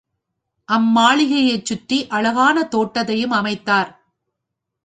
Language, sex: Tamil, female